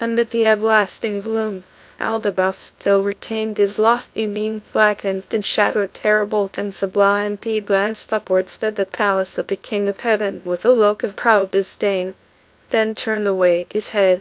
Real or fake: fake